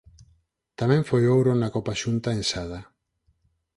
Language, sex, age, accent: Galician, male, 40-49, Normativo (estándar)